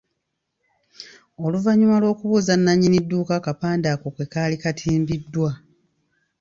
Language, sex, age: Ganda, female, 50-59